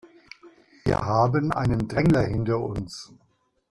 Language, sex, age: German, male, 70-79